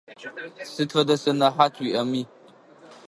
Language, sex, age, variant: Adyghe, male, under 19, Адыгабзэ (Кирил, пстэумэ зэдыряе)